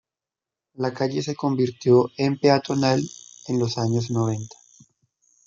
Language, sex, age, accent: Spanish, male, 30-39, Andino-Pacífico: Colombia, Perú, Ecuador, oeste de Bolivia y Venezuela andina